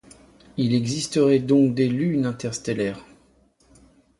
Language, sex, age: French, male, 30-39